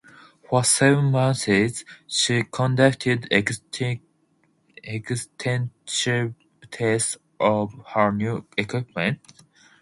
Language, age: English, 19-29